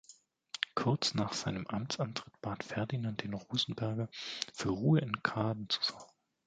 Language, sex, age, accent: German, male, 40-49, Deutschland Deutsch